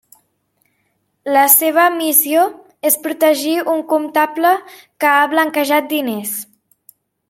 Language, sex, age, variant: Catalan, female, under 19, Central